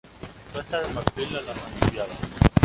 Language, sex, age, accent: Spanish, male, under 19, Andino-Pacífico: Colombia, Perú, Ecuador, oeste de Bolivia y Venezuela andina